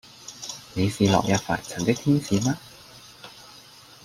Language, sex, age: Cantonese, male, 19-29